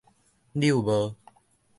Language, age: Min Nan Chinese, 19-29